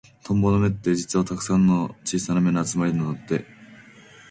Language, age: Japanese, 19-29